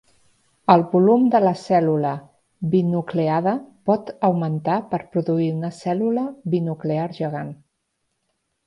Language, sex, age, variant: Catalan, female, 40-49, Central